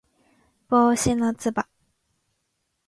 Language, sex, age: Japanese, female, 19-29